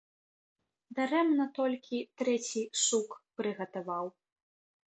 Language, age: Belarusian, 19-29